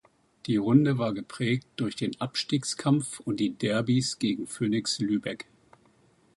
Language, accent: German, Deutschland Deutsch